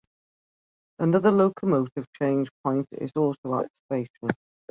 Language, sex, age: English, male, 50-59